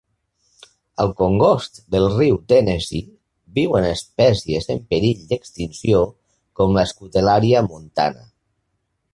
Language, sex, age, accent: Catalan, male, 50-59, valencià